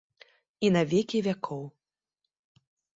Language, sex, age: Belarusian, female, 19-29